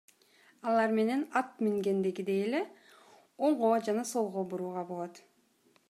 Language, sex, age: Kyrgyz, female, 30-39